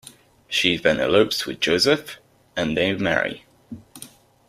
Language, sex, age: English, male, under 19